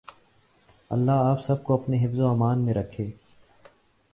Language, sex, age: Urdu, male, 19-29